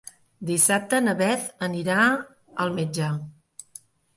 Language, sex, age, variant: Catalan, female, 40-49, Central